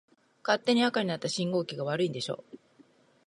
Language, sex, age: Japanese, female, 50-59